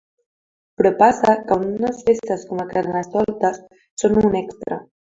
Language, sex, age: Catalan, female, under 19